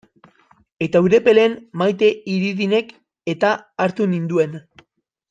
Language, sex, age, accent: Basque, male, 19-29, Mendebalekoa (Araba, Bizkaia, Gipuzkoako mendebaleko herri batzuk)